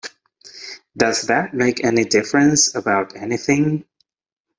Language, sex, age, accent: English, male, 30-39, United States English